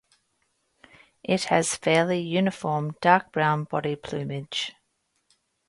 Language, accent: English, Australian English